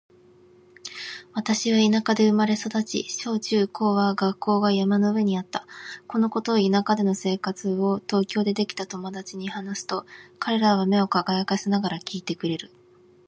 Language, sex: Japanese, female